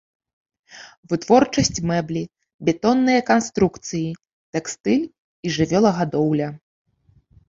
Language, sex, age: Belarusian, female, 30-39